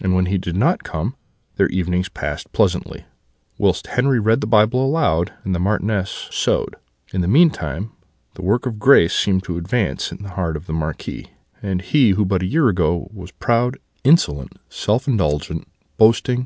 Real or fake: real